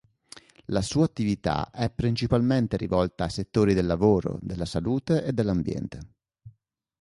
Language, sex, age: Italian, male, 30-39